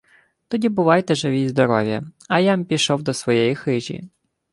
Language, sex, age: Ukrainian, male, 19-29